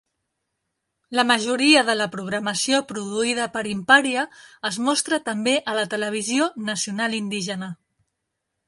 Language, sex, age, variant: Catalan, female, 40-49, Central